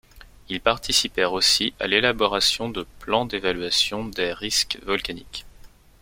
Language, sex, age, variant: French, male, 30-39, Français de métropole